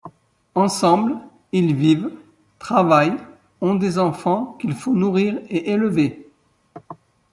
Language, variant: French, Français de métropole